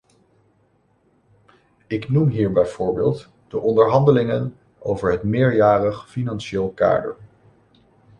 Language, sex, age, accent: Dutch, male, 19-29, Nederlands Nederlands